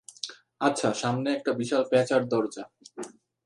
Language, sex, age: Bengali, male, 19-29